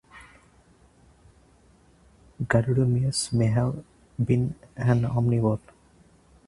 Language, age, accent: English, 19-29, India and South Asia (India, Pakistan, Sri Lanka)